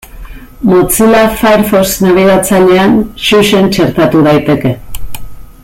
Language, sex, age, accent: Basque, female, 40-49, Erdialdekoa edo Nafarra (Gipuzkoa, Nafarroa)